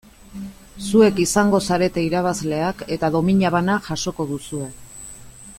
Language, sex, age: Basque, female, 50-59